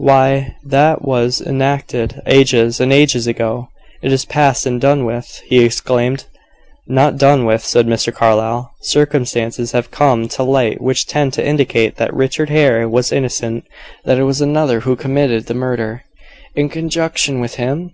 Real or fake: real